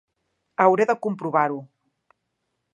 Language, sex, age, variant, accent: Catalan, female, 50-59, Central, Barceloní